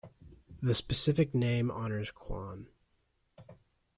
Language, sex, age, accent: English, male, 19-29, United States English